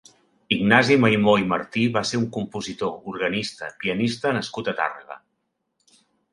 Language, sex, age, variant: Catalan, male, 60-69, Central